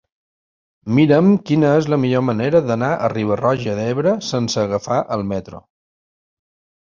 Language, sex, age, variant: Catalan, male, 40-49, Balear